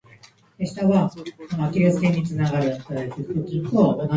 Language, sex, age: Japanese, female, 19-29